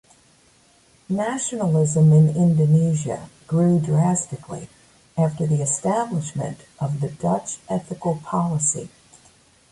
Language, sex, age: English, female, 60-69